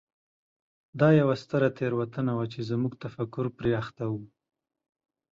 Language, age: Pashto, 30-39